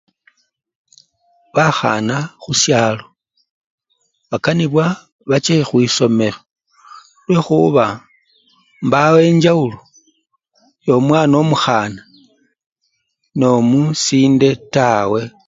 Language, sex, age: Luyia, male, 40-49